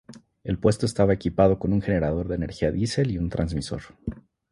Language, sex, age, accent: Spanish, male, 30-39, México